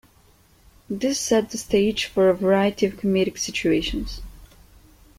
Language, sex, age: English, female, 19-29